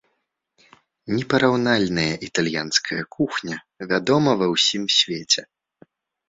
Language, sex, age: Belarusian, male, 19-29